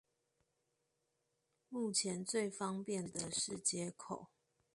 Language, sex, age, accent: Chinese, female, 40-49, 出生地：臺南市